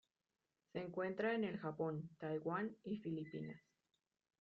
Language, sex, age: Spanish, female, 19-29